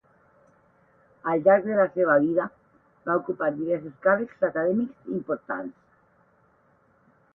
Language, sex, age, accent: Catalan, female, 50-59, central; nord-occidental